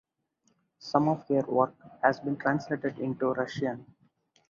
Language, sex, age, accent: English, male, 19-29, India and South Asia (India, Pakistan, Sri Lanka)